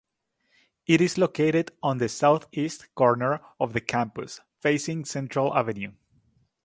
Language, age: English, 19-29